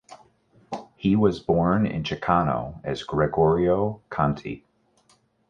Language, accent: English, United States English